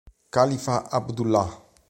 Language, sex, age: Italian, male, 30-39